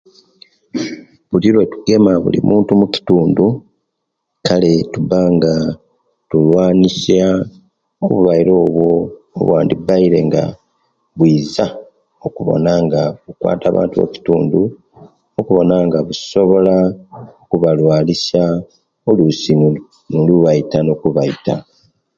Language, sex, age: Kenyi, male, 40-49